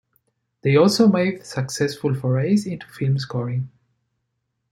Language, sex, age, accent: English, male, 40-49, United States English